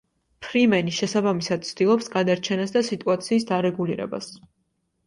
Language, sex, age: Georgian, female, 19-29